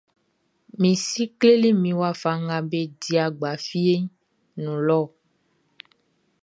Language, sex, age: Baoulé, female, 19-29